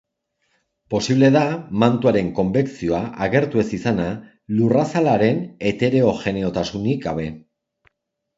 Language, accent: Basque, Erdialdekoa edo Nafarra (Gipuzkoa, Nafarroa)